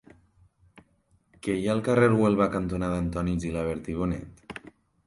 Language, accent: Catalan, nord-occidental; valencià